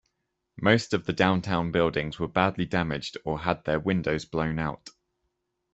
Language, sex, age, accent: English, male, 30-39, England English